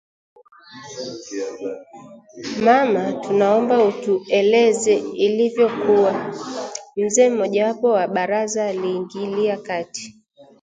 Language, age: Swahili, 19-29